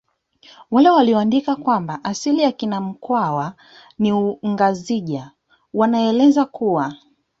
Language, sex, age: Swahili, female, 19-29